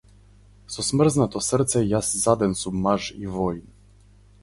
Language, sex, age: Macedonian, male, 19-29